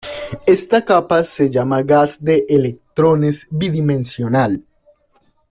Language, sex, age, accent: Spanish, male, 19-29, Andino-Pacífico: Colombia, Perú, Ecuador, oeste de Bolivia y Venezuela andina